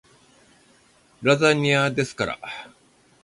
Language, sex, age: Japanese, male, 70-79